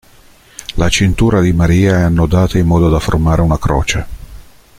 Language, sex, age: Italian, male, 50-59